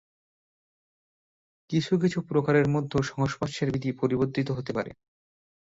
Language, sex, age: Bengali, male, 19-29